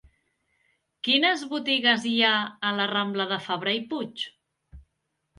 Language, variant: Catalan, Central